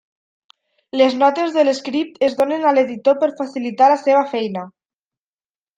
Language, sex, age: Catalan, female, 19-29